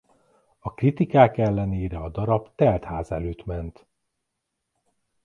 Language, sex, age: Hungarian, male, 30-39